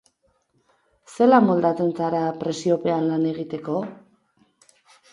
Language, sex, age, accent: Basque, female, 19-29, Erdialdekoa edo Nafarra (Gipuzkoa, Nafarroa)